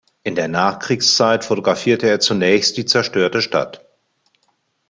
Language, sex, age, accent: German, male, 50-59, Deutschland Deutsch